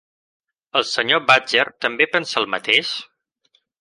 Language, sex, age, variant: Catalan, male, 30-39, Balear